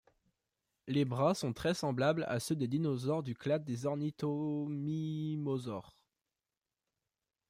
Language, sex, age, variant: French, male, under 19, Français de métropole